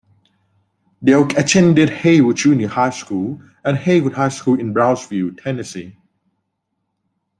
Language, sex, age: English, male, 30-39